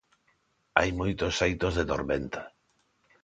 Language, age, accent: Galician, 40-49, Neofalante